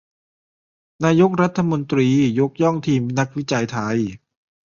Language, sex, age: Thai, male, 30-39